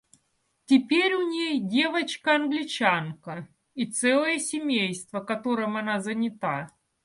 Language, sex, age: Russian, female, 40-49